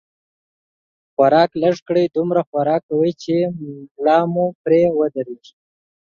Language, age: Pashto, 19-29